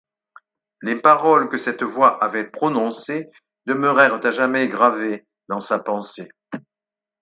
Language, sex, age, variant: French, male, 60-69, Français de métropole